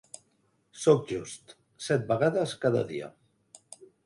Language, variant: Catalan, Central